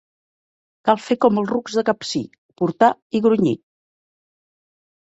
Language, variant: Catalan, Central